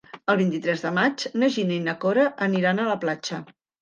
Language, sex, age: Catalan, female, 50-59